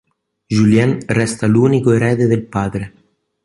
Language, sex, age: Italian, male, 19-29